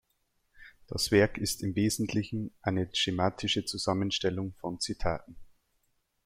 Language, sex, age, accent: German, male, 19-29, Deutschland Deutsch